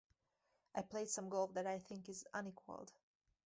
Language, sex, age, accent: English, female, 19-29, United States English